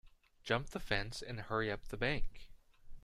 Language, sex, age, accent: English, male, 19-29, United States English